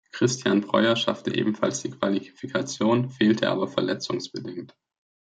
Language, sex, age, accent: German, male, 19-29, Deutschland Deutsch